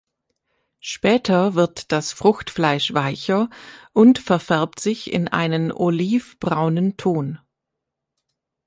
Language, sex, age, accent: German, female, 30-39, Deutschland Deutsch